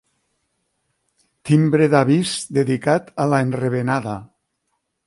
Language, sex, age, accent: Catalan, male, 60-69, valencià